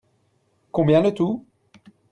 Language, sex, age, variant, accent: French, male, 30-39, Français d'Europe, Français de Belgique